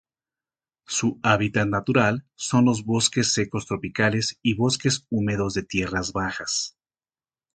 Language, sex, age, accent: Spanish, male, 50-59, México